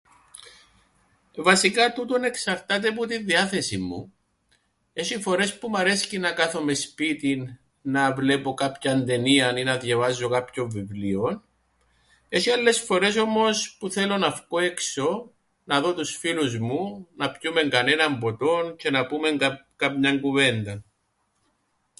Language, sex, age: Greek, male, 40-49